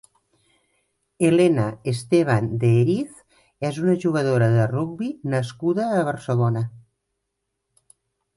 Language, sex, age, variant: Catalan, female, 50-59, Central